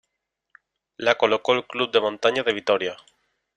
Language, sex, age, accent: Spanish, male, under 19, España: Sur peninsular (Andalucia, Extremadura, Murcia)